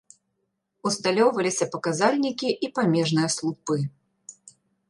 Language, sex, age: Belarusian, female, 30-39